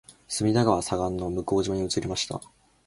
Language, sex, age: Japanese, male, 19-29